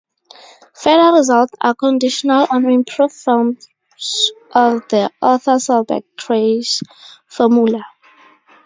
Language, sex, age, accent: English, female, 19-29, Southern African (South Africa, Zimbabwe, Namibia)